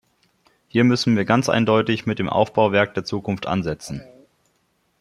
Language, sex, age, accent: German, male, 30-39, Deutschland Deutsch